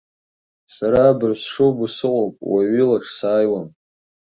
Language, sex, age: Abkhazian, male, under 19